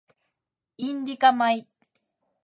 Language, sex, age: Japanese, female, 40-49